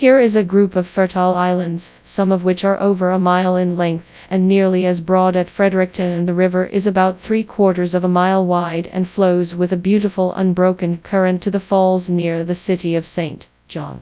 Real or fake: fake